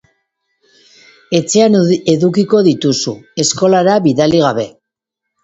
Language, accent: Basque, Mendebalekoa (Araba, Bizkaia, Gipuzkoako mendebaleko herri batzuk)